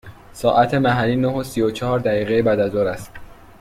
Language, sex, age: Persian, male, 19-29